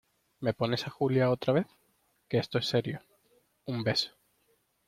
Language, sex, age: Spanish, male, 19-29